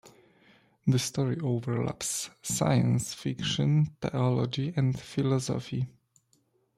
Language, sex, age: English, male, 19-29